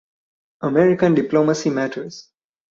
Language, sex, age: English, male, 19-29